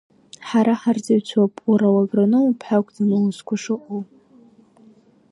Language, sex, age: Abkhazian, female, under 19